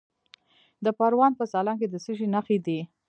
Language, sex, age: Pashto, female, 19-29